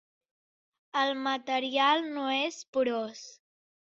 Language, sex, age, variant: Catalan, male, 40-49, Central